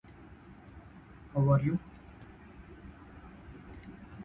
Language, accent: English, India and South Asia (India, Pakistan, Sri Lanka)